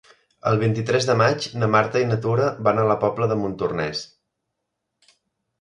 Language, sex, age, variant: Catalan, male, 19-29, Central